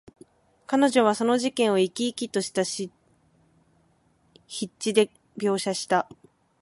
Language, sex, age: Japanese, female, 19-29